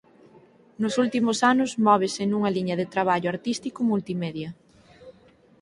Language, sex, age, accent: Galician, female, 19-29, Atlántico (seseo e gheada)